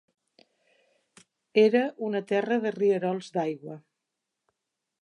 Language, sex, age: Catalan, female, 50-59